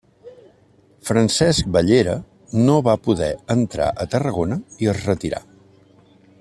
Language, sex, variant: Catalan, male, Central